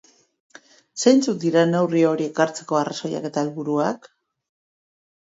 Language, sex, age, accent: Basque, female, 40-49, Mendebalekoa (Araba, Bizkaia, Gipuzkoako mendebaleko herri batzuk)